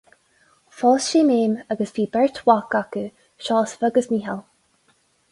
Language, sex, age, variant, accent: Irish, female, 19-29, Gaeilge Uladh, Cainteoir líofa, ní ó dhúchas